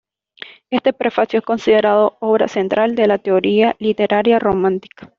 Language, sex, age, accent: Spanish, female, 19-29, América central